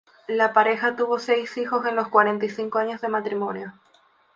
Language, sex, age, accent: Spanish, female, 19-29, España: Islas Canarias